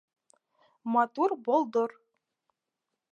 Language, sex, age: Bashkir, female, 19-29